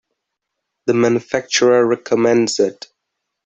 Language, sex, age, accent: English, male, 19-29, United States English